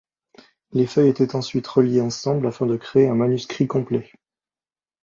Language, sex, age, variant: French, male, 30-39, Français de métropole